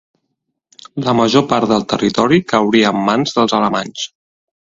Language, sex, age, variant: Catalan, male, 30-39, Central